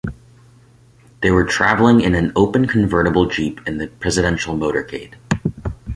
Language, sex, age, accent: English, male, 19-29, United States English